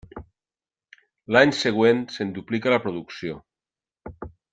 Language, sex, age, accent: Catalan, male, 50-59, valencià